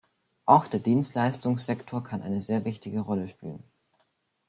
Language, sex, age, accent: German, male, under 19, Deutschland Deutsch